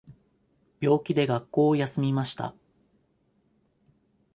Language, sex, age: Japanese, male, 30-39